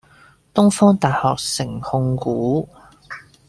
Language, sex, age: Cantonese, male, 19-29